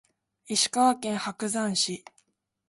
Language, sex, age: Japanese, female, 19-29